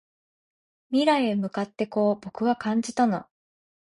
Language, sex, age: Japanese, female, 19-29